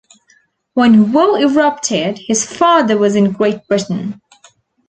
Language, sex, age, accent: English, female, 19-29, Australian English